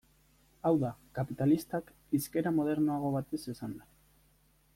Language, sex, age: Basque, male, 19-29